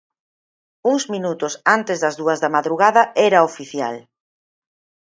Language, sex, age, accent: Galician, female, 50-59, Normativo (estándar)